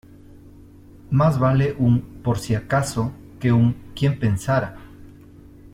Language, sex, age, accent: Spanish, male, 40-49, Andino-Pacífico: Colombia, Perú, Ecuador, oeste de Bolivia y Venezuela andina